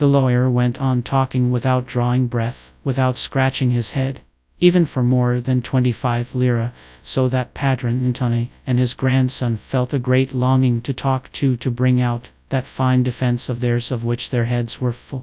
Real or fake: fake